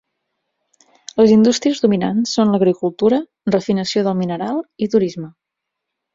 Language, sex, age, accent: Catalan, female, 30-39, Garrotxi